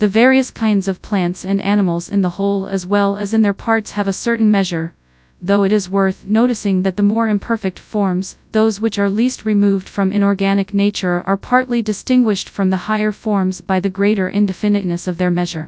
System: TTS, FastPitch